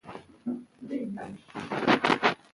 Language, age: Pashto, 19-29